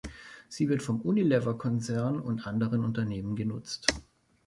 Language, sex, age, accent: German, male, 30-39, Deutschland Deutsch